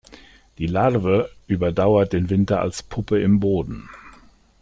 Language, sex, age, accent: German, male, 60-69, Deutschland Deutsch